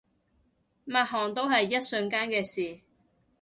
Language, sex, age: Cantonese, female, 30-39